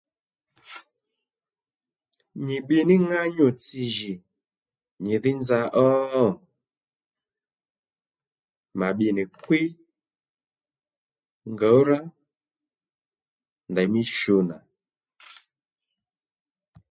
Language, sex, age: Lendu, male, 30-39